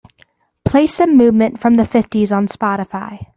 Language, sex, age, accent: English, female, under 19, United States English